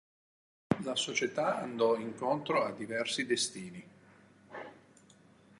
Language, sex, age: Italian, male, 50-59